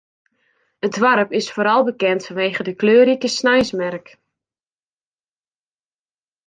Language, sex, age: Western Frisian, female, 19-29